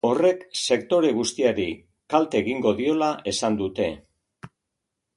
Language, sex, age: Basque, male, 60-69